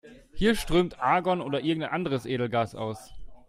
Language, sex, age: German, male, 19-29